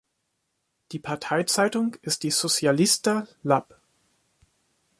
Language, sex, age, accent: German, male, 19-29, Deutschland Deutsch